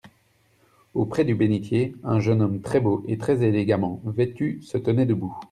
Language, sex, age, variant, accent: French, male, 30-39, Français d'Europe, Français de Belgique